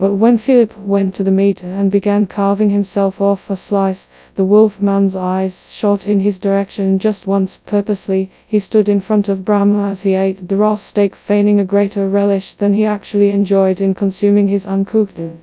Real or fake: fake